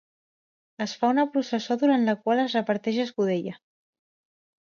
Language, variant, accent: Catalan, Central, central